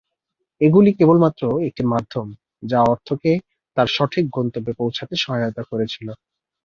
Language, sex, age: Bengali, male, 19-29